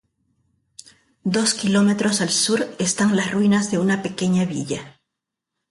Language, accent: Spanish, Andino-Pacífico: Colombia, Perú, Ecuador, oeste de Bolivia y Venezuela andina